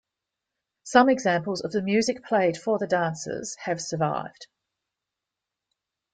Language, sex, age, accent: English, female, 50-59, Australian English